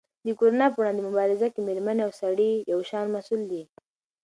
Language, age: Pashto, 19-29